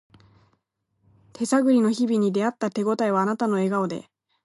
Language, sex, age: Japanese, female, under 19